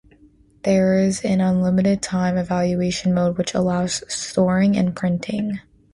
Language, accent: English, United States English